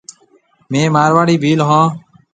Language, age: Marwari (Pakistan), 40-49